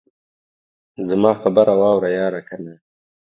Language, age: Pashto, 30-39